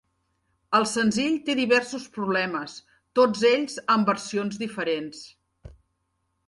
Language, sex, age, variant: Catalan, female, 40-49, Septentrional